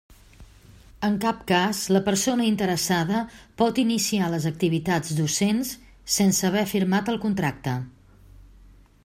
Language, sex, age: Catalan, female, 50-59